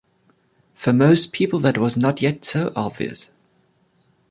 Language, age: English, 30-39